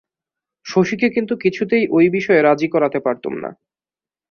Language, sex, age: Bengali, male, under 19